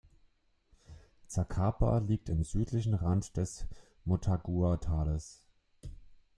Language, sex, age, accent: German, male, 30-39, Deutschland Deutsch